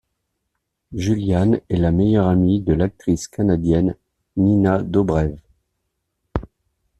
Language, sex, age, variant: French, male, 50-59, Français de métropole